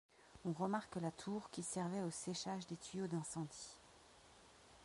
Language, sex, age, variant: French, female, 50-59, Français de métropole